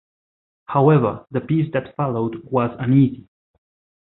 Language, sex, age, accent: English, male, 30-39, United States English